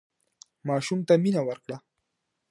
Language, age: Pashto, 19-29